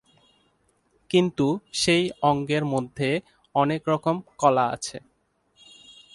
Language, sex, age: Bengali, male, 19-29